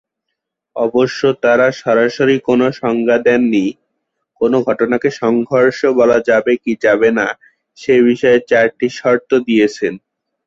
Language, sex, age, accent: Bengali, male, 19-29, Native